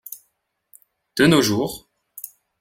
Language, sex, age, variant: French, male, 19-29, Français de métropole